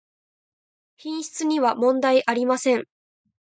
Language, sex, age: Japanese, female, 19-29